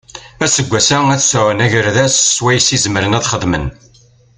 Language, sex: Kabyle, male